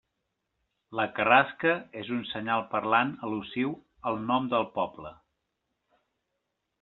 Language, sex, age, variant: Catalan, male, 40-49, Central